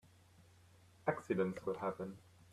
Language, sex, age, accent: English, male, 30-39, England English